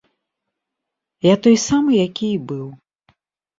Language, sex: Belarusian, female